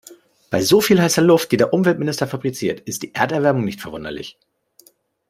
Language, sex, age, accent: German, male, 30-39, Deutschland Deutsch